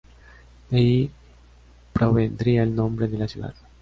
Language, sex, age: Spanish, male, 19-29